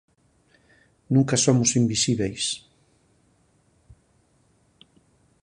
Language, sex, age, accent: Galician, male, 50-59, Atlántico (seseo e gheada)